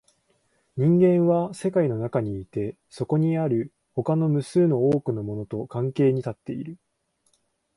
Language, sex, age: Japanese, male, 19-29